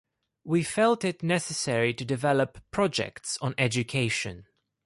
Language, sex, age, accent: English, male, 19-29, England English